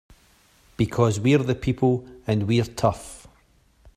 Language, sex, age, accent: English, male, 30-39, Scottish English